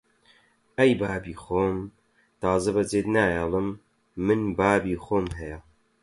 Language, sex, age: Central Kurdish, male, 30-39